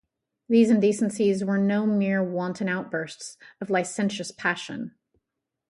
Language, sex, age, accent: English, female, 40-49, United States English